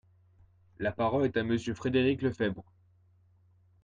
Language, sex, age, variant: French, male, under 19, Français de métropole